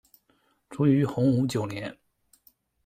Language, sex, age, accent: Chinese, male, 19-29, 出生地：江苏省